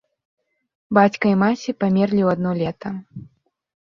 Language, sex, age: Belarusian, female, 19-29